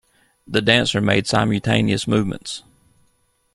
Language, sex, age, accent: English, male, 40-49, United States English